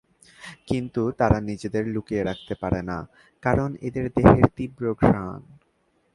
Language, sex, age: Bengali, male, 19-29